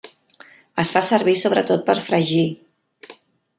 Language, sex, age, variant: Catalan, female, 40-49, Central